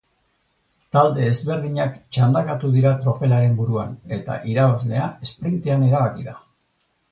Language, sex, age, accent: Basque, male, 60-69, Erdialdekoa edo Nafarra (Gipuzkoa, Nafarroa)